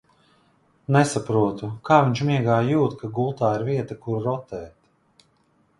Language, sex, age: Latvian, male, 40-49